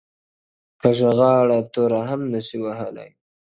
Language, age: Pashto, 19-29